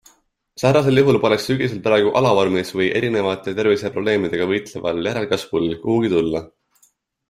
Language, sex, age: Estonian, male, 19-29